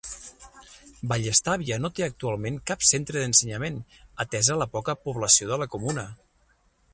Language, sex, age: Catalan, male, 40-49